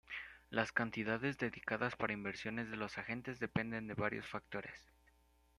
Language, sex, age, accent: Spanish, male, under 19, México